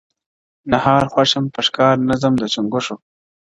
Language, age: Pashto, 19-29